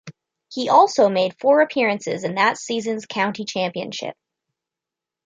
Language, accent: English, Canadian English